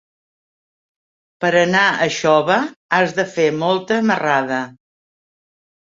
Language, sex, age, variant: Catalan, female, 70-79, Central